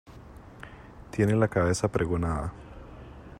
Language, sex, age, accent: Spanish, male, 30-39, América central